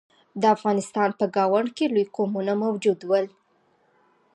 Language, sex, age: Pashto, female, 30-39